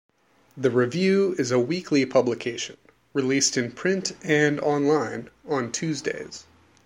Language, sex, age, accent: English, male, 30-39, United States English